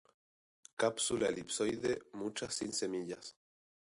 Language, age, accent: Spanish, 19-29, España: Islas Canarias; Rioplatense: Argentina, Uruguay, este de Bolivia, Paraguay